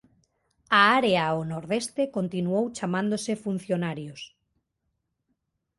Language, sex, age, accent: Galician, female, 30-39, Normativo (estándar)